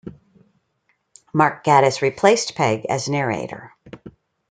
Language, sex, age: English, female, 50-59